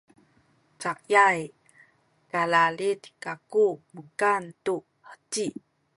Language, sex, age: Sakizaya, female, 30-39